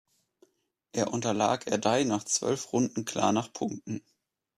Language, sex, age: German, male, 19-29